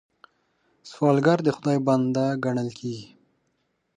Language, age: Pashto, 19-29